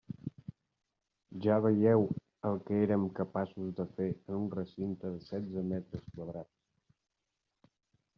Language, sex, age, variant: Catalan, male, 40-49, Central